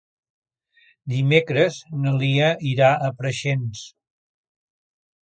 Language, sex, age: Catalan, male, 70-79